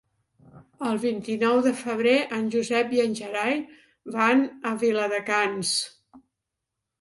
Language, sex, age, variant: Catalan, female, 60-69, Central